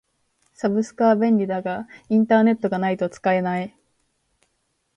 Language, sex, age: Japanese, female, 19-29